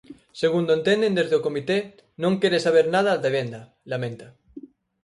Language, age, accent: Galician, 19-29, Atlántico (seseo e gheada)